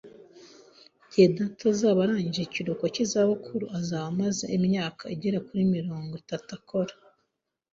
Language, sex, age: Kinyarwanda, female, 19-29